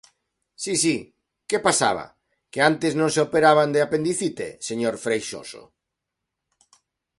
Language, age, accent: Galician, 40-49, Normativo (estándar)